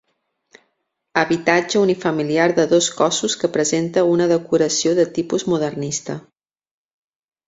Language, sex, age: Catalan, female, 40-49